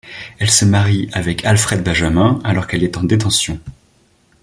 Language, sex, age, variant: French, male, 19-29, Français de métropole